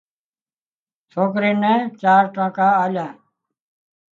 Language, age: Wadiyara Koli, 70-79